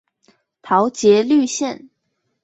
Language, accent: Chinese, 出生地：桃園市